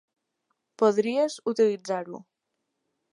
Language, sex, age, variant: Catalan, female, under 19, Nord-Occidental